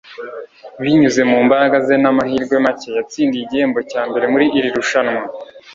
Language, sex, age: Kinyarwanda, male, 19-29